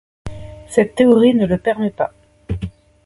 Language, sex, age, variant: French, female, 40-49, Français de métropole